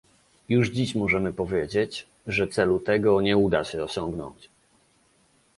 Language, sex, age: Polish, male, 30-39